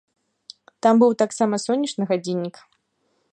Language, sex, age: Belarusian, female, 19-29